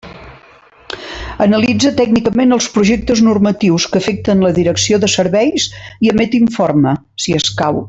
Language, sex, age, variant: Catalan, female, 50-59, Central